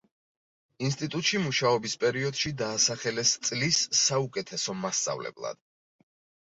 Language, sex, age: Georgian, male, 40-49